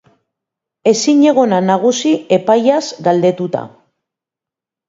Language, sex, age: Basque, female, 50-59